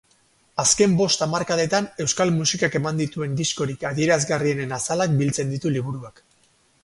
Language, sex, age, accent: Basque, male, 40-49, Mendebalekoa (Araba, Bizkaia, Gipuzkoako mendebaleko herri batzuk)